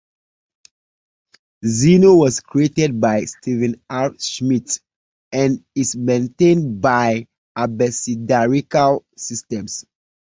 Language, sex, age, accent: English, male, 30-39, United States English